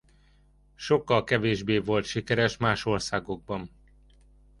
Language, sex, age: Hungarian, male, 30-39